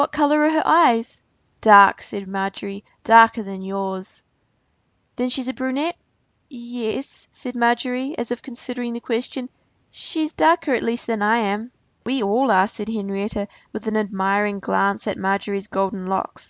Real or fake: real